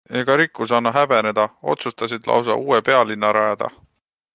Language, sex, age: Estonian, male, 19-29